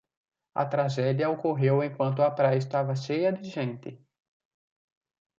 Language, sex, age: Portuguese, male, 19-29